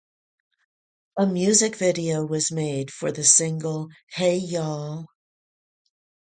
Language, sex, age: English, female, 70-79